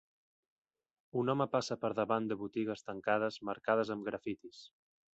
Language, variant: Catalan, Central